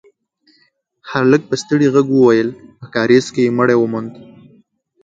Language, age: Pashto, 19-29